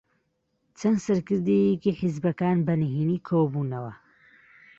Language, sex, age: Central Kurdish, female, 30-39